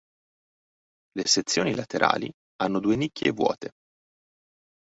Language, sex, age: Italian, male, 40-49